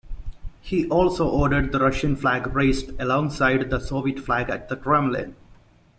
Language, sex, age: English, male, 19-29